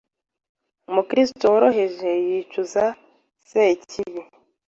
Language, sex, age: Kinyarwanda, female, 19-29